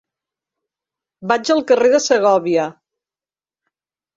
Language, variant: Catalan, Central